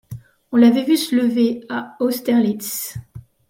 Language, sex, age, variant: French, female, 40-49, Français de métropole